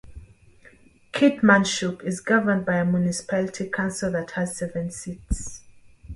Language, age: English, 19-29